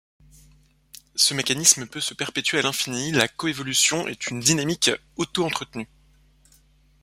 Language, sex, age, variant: French, male, 30-39, Français de métropole